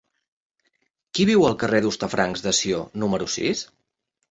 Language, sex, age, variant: Catalan, male, 30-39, Central